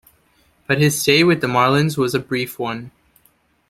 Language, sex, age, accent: English, male, 19-29, United States English